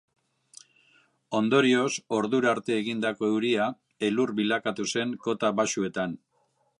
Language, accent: Basque, Mendebalekoa (Araba, Bizkaia, Gipuzkoako mendebaleko herri batzuk)